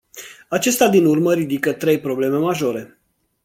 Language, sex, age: Romanian, male, 30-39